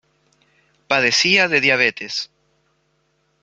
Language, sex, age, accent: Spanish, male, 19-29, Rioplatense: Argentina, Uruguay, este de Bolivia, Paraguay